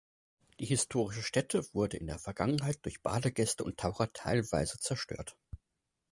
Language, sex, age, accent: German, male, 30-39, Deutschland Deutsch